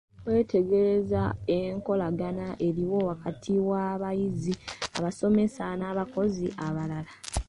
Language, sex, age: Ganda, male, 19-29